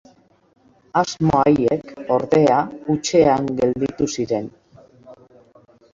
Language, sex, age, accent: Basque, female, 60-69, Mendebalekoa (Araba, Bizkaia, Gipuzkoako mendebaleko herri batzuk)